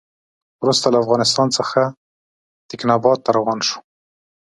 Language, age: Pashto, 30-39